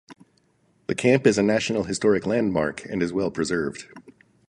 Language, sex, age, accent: English, male, 50-59, United States English